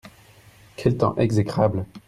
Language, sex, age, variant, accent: French, male, 30-39, Français d'Europe, Français de Belgique